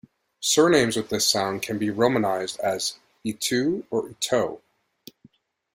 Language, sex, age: English, male, 40-49